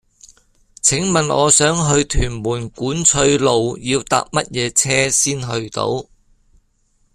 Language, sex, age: Cantonese, male, 50-59